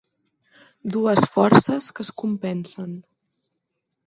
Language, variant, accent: Catalan, Central, central